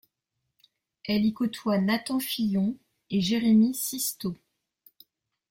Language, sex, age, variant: French, female, 40-49, Français de métropole